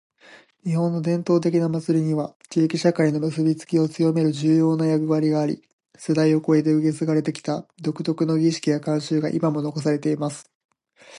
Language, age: Japanese, 19-29